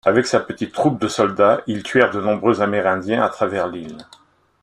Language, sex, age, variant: French, male, 50-59, Français de métropole